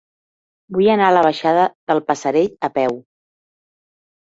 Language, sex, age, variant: Catalan, female, 40-49, Central